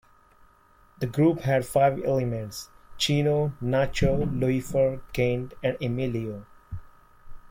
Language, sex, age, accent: English, male, 30-39, India and South Asia (India, Pakistan, Sri Lanka)